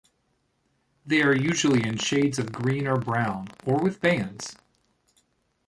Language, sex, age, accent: English, male, 40-49, United States English